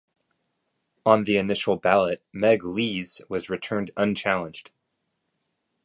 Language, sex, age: English, male, 30-39